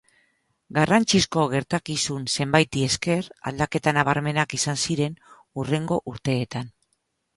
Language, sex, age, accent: Basque, female, 50-59, Mendebalekoa (Araba, Bizkaia, Gipuzkoako mendebaleko herri batzuk)